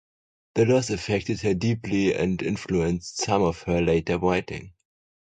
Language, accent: English, German English